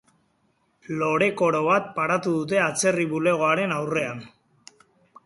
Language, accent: Basque, Mendebalekoa (Araba, Bizkaia, Gipuzkoako mendebaleko herri batzuk)